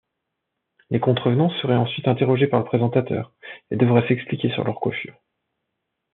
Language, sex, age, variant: French, male, 40-49, Français de métropole